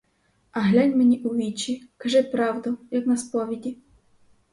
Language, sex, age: Ukrainian, female, 19-29